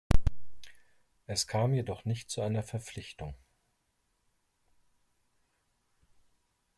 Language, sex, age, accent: German, male, 40-49, Deutschland Deutsch